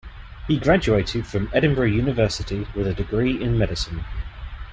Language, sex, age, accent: English, male, 30-39, England English